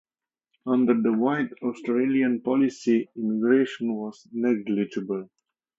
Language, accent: English, England English